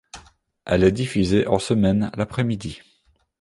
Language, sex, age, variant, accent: French, male, 30-39, Français d'Europe, Français de Belgique